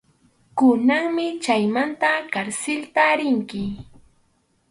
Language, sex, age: Arequipa-La Unión Quechua, female, 19-29